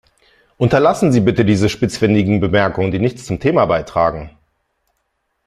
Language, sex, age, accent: German, male, 50-59, Deutschland Deutsch